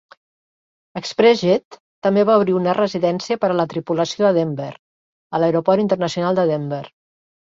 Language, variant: Catalan, Central